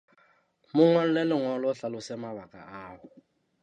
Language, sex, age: Southern Sotho, male, 30-39